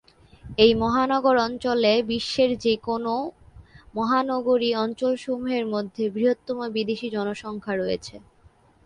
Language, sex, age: Bengali, female, 19-29